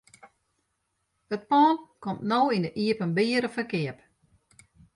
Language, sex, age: Western Frisian, female, 60-69